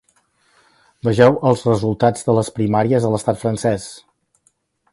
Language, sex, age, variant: Catalan, male, 60-69, Central